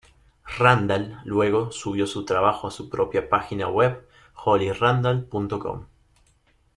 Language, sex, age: Spanish, male, 19-29